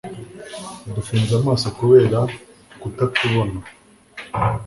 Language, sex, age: Kinyarwanda, male, 19-29